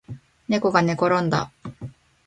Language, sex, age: Japanese, female, 19-29